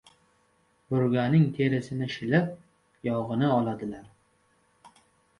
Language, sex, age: Uzbek, male, 30-39